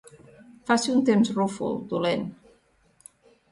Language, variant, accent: Catalan, Central, central